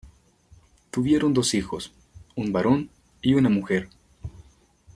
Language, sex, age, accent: Spanish, male, 19-29, México